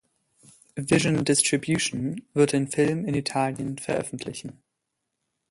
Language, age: German, under 19